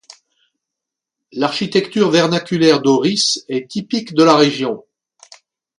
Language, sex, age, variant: French, male, 50-59, Français de métropole